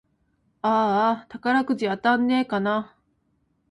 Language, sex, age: Japanese, female, 19-29